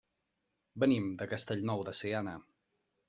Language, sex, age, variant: Catalan, male, 30-39, Central